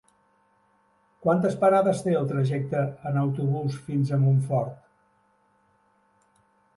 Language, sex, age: Catalan, male, 70-79